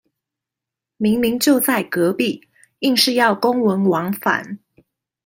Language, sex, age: Chinese, female, 30-39